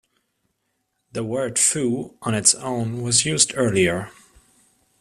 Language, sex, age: English, male, 30-39